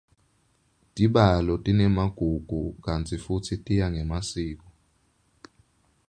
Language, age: Swati, 19-29